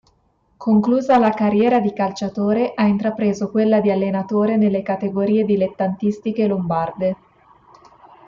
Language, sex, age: Italian, female, 19-29